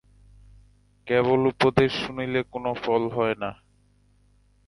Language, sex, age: Bengali, male, 19-29